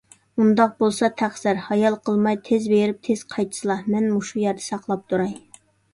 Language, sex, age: Uyghur, female, 30-39